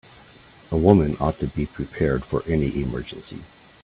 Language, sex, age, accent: English, male, 40-49, United States English